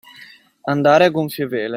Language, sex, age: Italian, male, 30-39